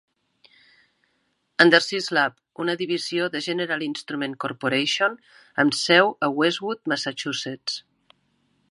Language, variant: Catalan, Central